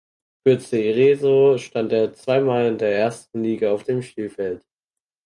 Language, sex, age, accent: German, male, under 19, Deutschland Deutsch